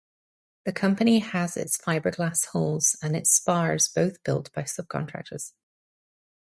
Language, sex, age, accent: English, female, 30-39, England English